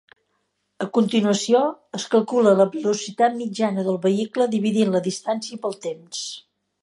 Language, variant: Catalan, Central